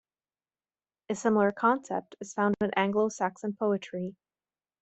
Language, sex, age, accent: English, female, 19-29, United States English